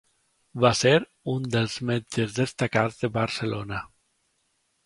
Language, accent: Catalan, valencià